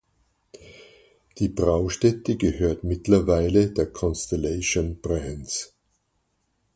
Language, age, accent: German, 70-79, Österreichisches Deutsch